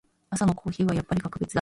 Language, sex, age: Japanese, female, 50-59